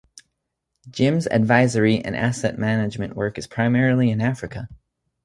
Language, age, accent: English, 19-29, United States English